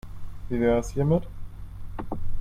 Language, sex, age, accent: German, male, 19-29, Deutschland Deutsch